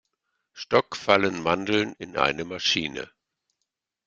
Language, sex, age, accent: German, male, 60-69, Deutschland Deutsch